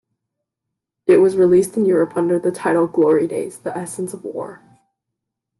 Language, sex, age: English, female, under 19